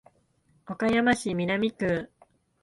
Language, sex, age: Japanese, female, 19-29